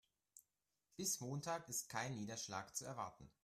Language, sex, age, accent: German, male, under 19, Deutschland Deutsch